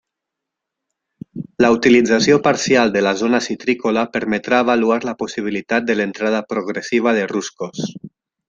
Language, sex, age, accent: Catalan, male, 19-29, valencià